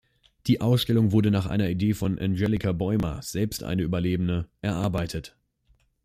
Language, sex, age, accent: German, male, under 19, Deutschland Deutsch